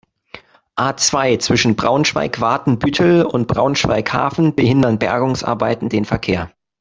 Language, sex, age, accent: German, male, 19-29, Deutschland Deutsch